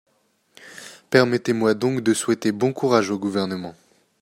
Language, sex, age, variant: French, male, 19-29, Français de métropole